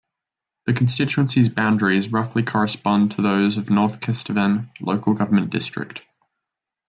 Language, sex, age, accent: English, male, under 19, Australian English